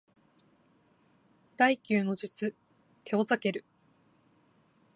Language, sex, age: Japanese, female, 19-29